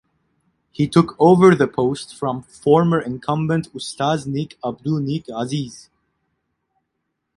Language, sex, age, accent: English, male, 19-29, United States English